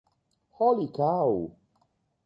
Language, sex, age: Italian, male, 50-59